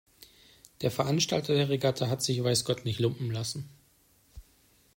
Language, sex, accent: German, male, Deutschland Deutsch